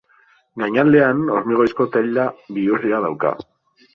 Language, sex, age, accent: Basque, male, 30-39, Mendebalekoa (Araba, Bizkaia, Gipuzkoako mendebaleko herri batzuk)